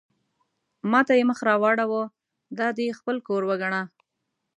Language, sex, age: Pashto, female, 19-29